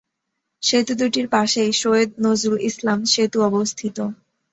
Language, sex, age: Bengali, female, under 19